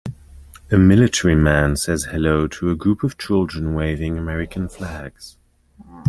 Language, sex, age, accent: English, male, 30-39, England English